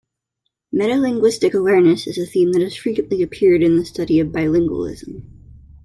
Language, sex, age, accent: English, female, 30-39, United States English